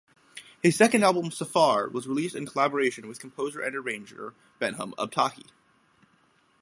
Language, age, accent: English, 19-29, United States English